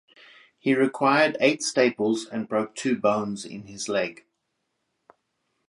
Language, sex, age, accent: English, male, 50-59, Australian English